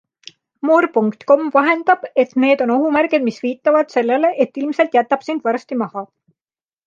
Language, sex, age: Estonian, female, 30-39